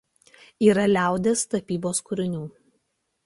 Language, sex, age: Lithuanian, female, 30-39